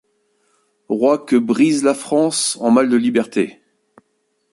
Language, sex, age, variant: French, male, 40-49, Français de métropole